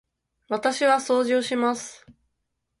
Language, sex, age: Japanese, female, 19-29